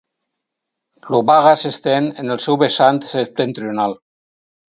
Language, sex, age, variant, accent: Catalan, male, 50-59, Valencià meridional, valencià